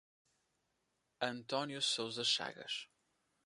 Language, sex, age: Portuguese, male, 30-39